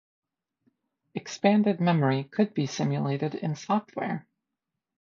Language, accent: English, United States English